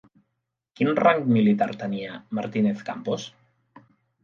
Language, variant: Catalan, Central